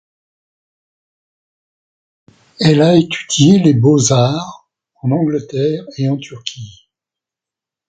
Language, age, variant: French, 60-69, Français de métropole